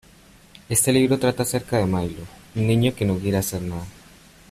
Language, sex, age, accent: Spanish, male, under 19, Andino-Pacífico: Colombia, Perú, Ecuador, oeste de Bolivia y Venezuela andina